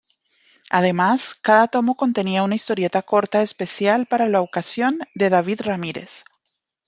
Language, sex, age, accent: Spanish, female, 40-49, Andino-Pacífico: Colombia, Perú, Ecuador, oeste de Bolivia y Venezuela andina